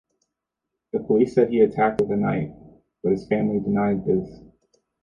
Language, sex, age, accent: English, male, 30-39, United States English